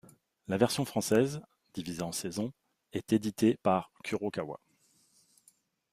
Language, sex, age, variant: French, male, 40-49, Français de métropole